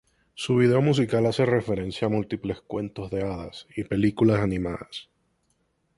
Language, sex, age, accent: Spanish, male, 19-29, Caribe: Cuba, Venezuela, Puerto Rico, República Dominicana, Panamá, Colombia caribeña, México caribeño, Costa del golfo de México